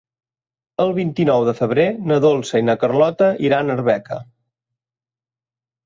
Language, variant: Catalan, Central